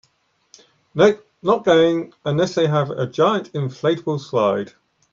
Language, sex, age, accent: English, male, 30-39, England English